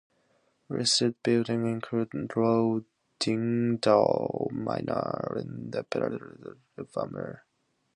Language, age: English, 19-29